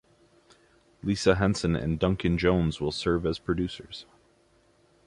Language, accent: English, United States English